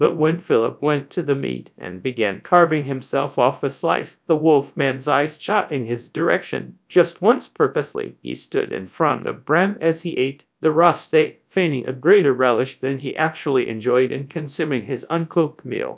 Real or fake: fake